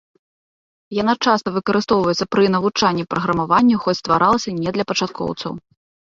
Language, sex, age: Belarusian, female, 30-39